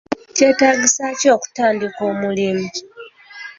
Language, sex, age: Ganda, female, 19-29